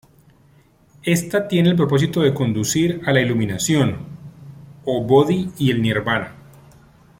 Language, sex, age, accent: Spanish, male, 40-49, Caribe: Cuba, Venezuela, Puerto Rico, República Dominicana, Panamá, Colombia caribeña, México caribeño, Costa del golfo de México